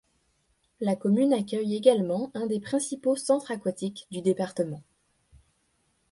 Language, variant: French, Français de métropole